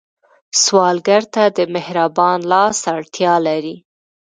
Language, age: Pashto, 19-29